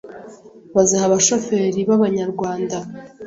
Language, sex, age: Kinyarwanda, female, 19-29